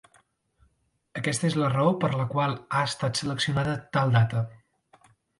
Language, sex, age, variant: Catalan, male, 30-39, Central